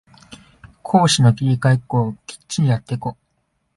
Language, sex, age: Japanese, male, 19-29